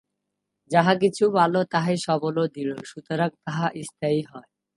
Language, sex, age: Bengali, male, 19-29